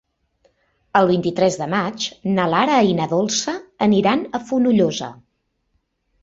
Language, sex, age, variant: Catalan, female, 40-49, Central